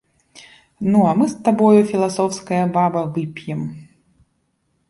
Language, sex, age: Belarusian, female, 30-39